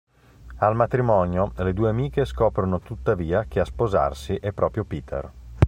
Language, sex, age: Italian, male, 30-39